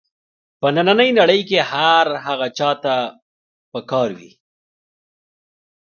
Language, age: Pashto, 30-39